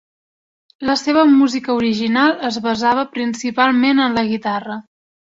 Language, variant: Catalan, Central